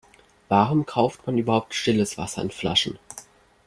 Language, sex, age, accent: German, male, under 19, Deutschland Deutsch